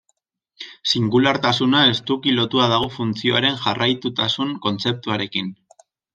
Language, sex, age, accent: Basque, male, 19-29, Mendebalekoa (Araba, Bizkaia, Gipuzkoako mendebaleko herri batzuk)